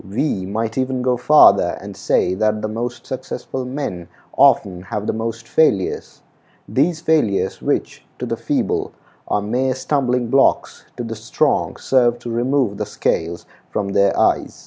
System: none